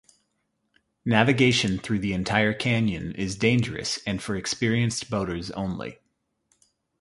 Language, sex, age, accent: English, male, 30-39, United States English